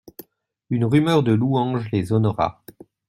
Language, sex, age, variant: French, male, 19-29, Français de métropole